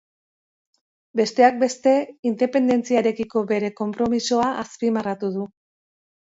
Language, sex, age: Basque, female, 50-59